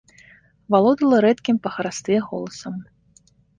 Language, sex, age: Belarusian, female, 30-39